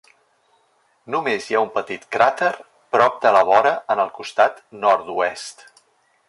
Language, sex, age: Catalan, male, 50-59